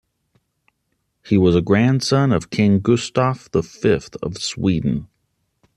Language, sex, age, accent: English, male, 40-49, United States English